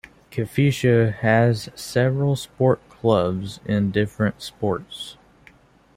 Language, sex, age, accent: English, male, 19-29, United States English